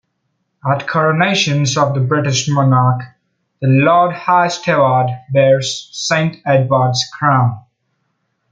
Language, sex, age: English, male, under 19